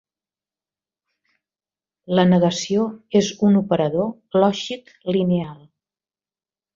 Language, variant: Catalan, Central